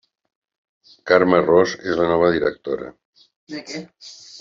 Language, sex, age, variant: Catalan, male, 60-69, Central